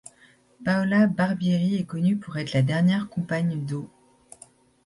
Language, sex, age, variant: French, female, 40-49, Français de métropole